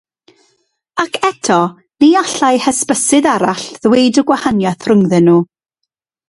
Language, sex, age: Welsh, female, 40-49